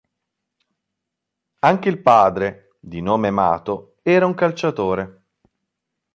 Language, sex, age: Italian, male, 30-39